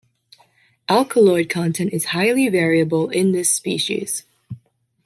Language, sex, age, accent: English, female, 19-29, United States English